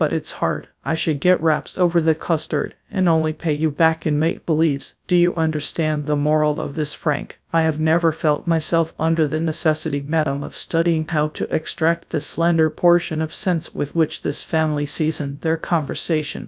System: TTS, GradTTS